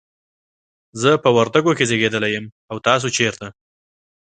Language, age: Pashto, 19-29